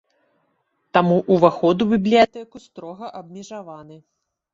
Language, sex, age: Belarusian, female, 30-39